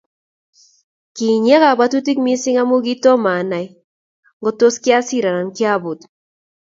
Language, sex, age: Kalenjin, female, 19-29